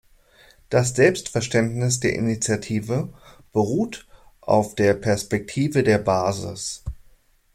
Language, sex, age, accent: German, male, 30-39, Deutschland Deutsch